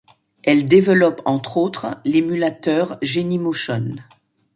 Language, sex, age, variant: French, female, 50-59, Français de métropole